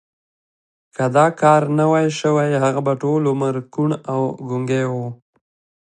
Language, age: Pashto, 19-29